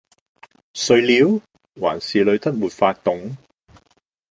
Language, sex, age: Cantonese, male, 50-59